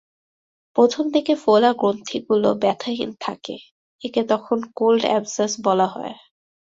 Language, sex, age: Bengali, female, 19-29